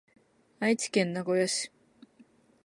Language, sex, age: Japanese, female, 19-29